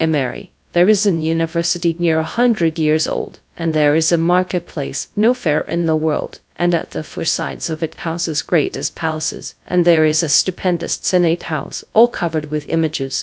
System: TTS, GradTTS